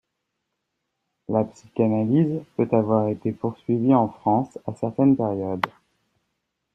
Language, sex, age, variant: French, male, 19-29, Français de métropole